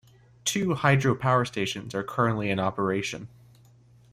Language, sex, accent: English, male, United States English